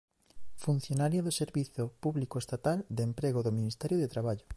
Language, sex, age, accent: Galician, male, 19-29, Central (gheada)